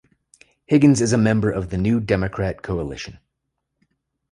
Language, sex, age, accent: English, male, 30-39, United States English